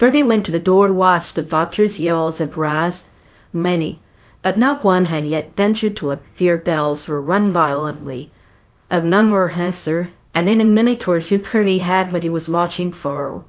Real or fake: fake